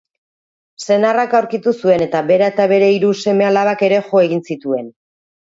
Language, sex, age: Basque, female, 40-49